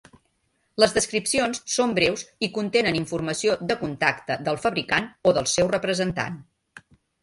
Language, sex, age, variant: Catalan, female, 50-59, Central